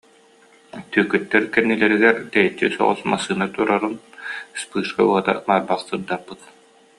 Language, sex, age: Yakut, male, 30-39